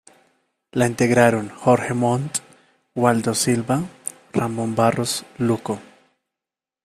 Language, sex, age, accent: Spanish, male, 19-29, Andino-Pacífico: Colombia, Perú, Ecuador, oeste de Bolivia y Venezuela andina